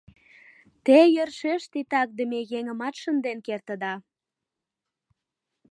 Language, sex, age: Mari, female, 19-29